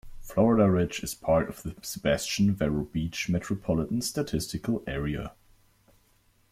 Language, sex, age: English, male, 19-29